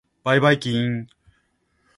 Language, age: Japanese, 19-29